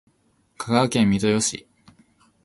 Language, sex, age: Japanese, male, 19-29